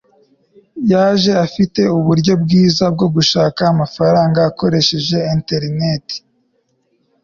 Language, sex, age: Kinyarwanda, male, 19-29